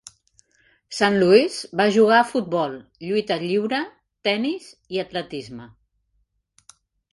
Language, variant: Catalan, Central